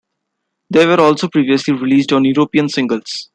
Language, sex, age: English, male, 19-29